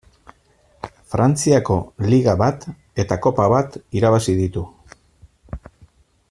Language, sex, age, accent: Basque, male, 40-49, Erdialdekoa edo Nafarra (Gipuzkoa, Nafarroa)